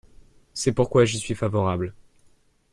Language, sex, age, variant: French, male, 19-29, Français de métropole